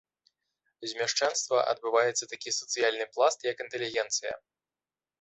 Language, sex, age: Belarusian, male, 19-29